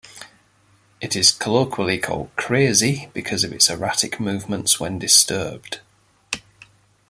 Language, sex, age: English, male, 40-49